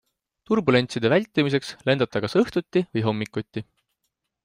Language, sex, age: Estonian, male, 19-29